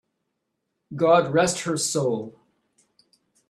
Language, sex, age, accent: English, male, 60-69, Canadian English